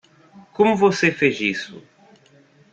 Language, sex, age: Portuguese, male, 30-39